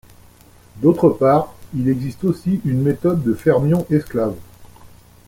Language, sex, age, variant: French, male, 50-59, Français de métropole